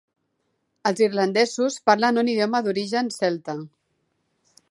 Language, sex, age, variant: Catalan, female, 40-49, Central